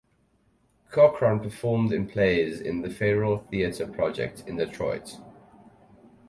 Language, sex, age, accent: English, male, 19-29, Southern African (South Africa, Zimbabwe, Namibia)